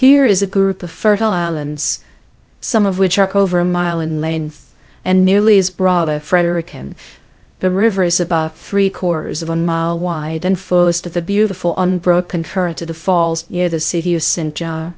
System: TTS, VITS